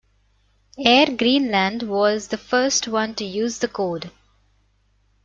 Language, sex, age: English, female, 19-29